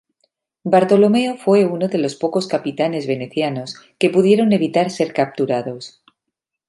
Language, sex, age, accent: Spanish, female, 40-49, España: Norte peninsular (Asturias, Castilla y León, Cantabria, País Vasco, Navarra, Aragón, La Rioja, Guadalajara, Cuenca)